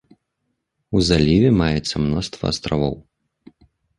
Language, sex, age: Belarusian, male, 30-39